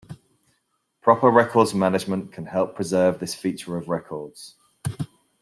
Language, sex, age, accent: English, male, 40-49, England English